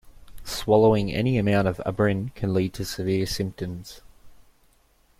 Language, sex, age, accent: English, male, 19-29, Australian English